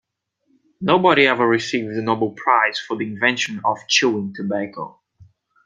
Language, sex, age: English, male, 19-29